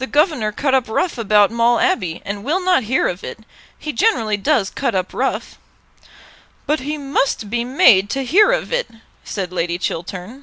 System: none